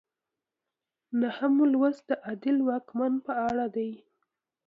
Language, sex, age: Pashto, female, 30-39